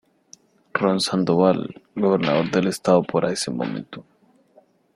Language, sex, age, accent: Spanish, male, 19-29, América central